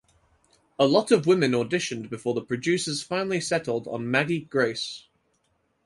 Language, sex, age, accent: English, male, 19-29, England English